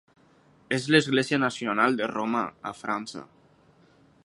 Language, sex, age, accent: Catalan, male, 19-29, valencià